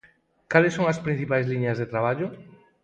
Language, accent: Galician, Normativo (estándar)